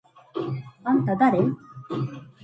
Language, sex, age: Japanese, female, 30-39